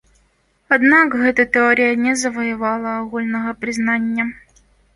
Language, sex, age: Belarusian, female, 19-29